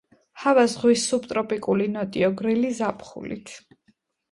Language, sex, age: Georgian, female, 19-29